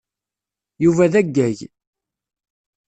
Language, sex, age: Kabyle, male, 30-39